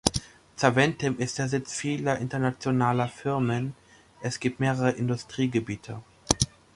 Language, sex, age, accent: German, male, 19-29, Deutschland Deutsch